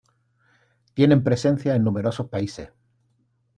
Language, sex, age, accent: Spanish, male, 50-59, España: Sur peninsular (Andalucia, Extremadura, Murcia)